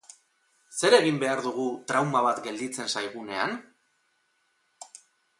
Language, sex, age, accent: Basque, male, 40-49, Mendebalekoa (Araba, Bizkaia, Gipuzkoako mendebaleko herri batzuk)